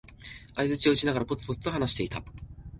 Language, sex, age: Japanese, male, 19-29